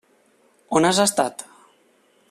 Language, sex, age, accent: Catalan, male, 19-29, valencià